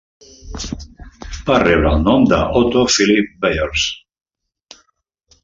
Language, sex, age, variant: Catalan, male, 50-59, Central